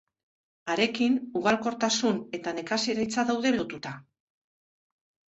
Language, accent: Basque, Mendebalekoa (Araba, Bizkaia, Gipuzkoako mendebaleko herri batzuk)